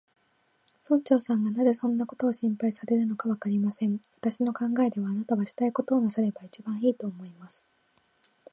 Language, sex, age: Japanese, female, 19-29